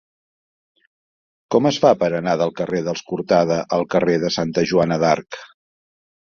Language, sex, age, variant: Catalan, male, 50-59, Central